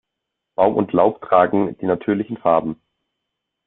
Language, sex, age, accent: German, male, 19-29, Deutschland Deutsch